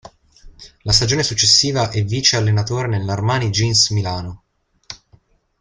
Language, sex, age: Italian, male, 19-29